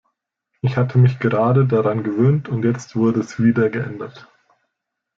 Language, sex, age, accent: German, male, 19-29, Deutschland Deutsch